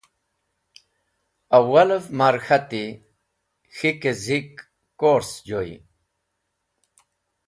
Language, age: Wakhi, 70-79